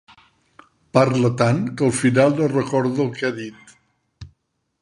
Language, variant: Catalan, Central